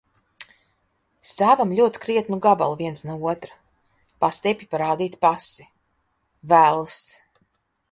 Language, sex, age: Latvian, female, 50-59